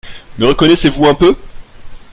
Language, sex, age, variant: French, male, 19-29, Français de métropole